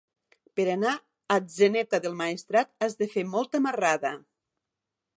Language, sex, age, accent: Catalan, female, 60-69, occidental